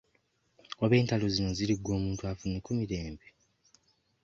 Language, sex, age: Ganda, male, 19-29